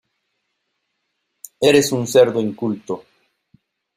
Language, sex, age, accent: Spanish, male, 50-59, México